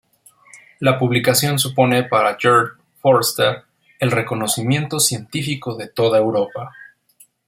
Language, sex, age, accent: Spanish, male, 19-29, México